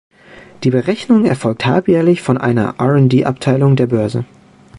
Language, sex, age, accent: German, male, 19-29, Deutschland Deutsch